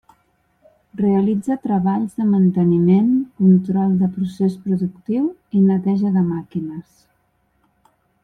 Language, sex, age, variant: Catalan, female, 50-59, Central